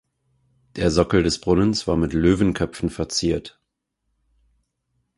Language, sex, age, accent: German, male, 30-39, Deutschland Deutsch